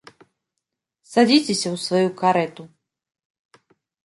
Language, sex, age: Belarusian, female, 30-39